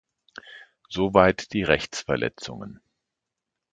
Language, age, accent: German, 50-59, Deutschland Deutsch